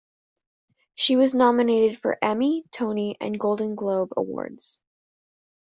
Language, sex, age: English, female, under 19